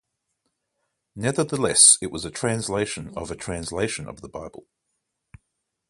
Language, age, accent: English, 40-49, Australian English